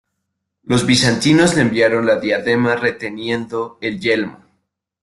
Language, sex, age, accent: Spanish, male, 19-29, México